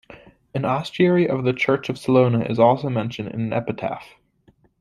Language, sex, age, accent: English, male, under 19, United States English